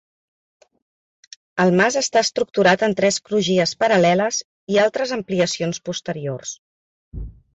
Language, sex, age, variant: Catalan, female, 40-49, Central